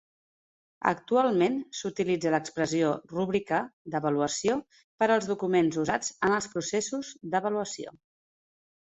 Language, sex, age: Catalan, female, 40-49